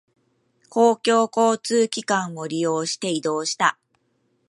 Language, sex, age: Japanese, female, 50-59